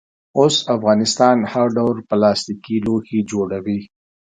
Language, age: Pashto, 40-49